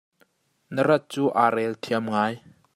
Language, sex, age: Hakha Chin, male, 30-39